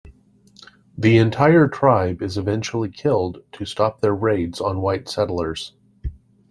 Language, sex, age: English, male, 40-49